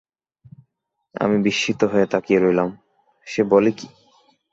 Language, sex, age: Bengali, male, 19-29